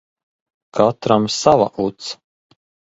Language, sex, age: Latvian, male, 40-49